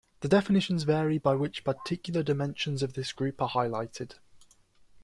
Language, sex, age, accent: English, male, under 19, England English